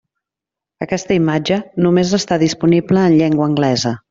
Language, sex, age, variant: Catalan, female, 40-49, Central